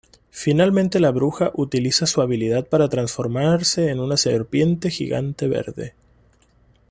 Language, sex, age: Spanish, male, 30-39